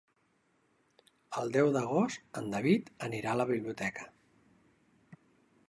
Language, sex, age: Catalan, male, 50-59